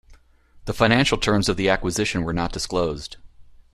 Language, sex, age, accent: English, male, 40-49, United States English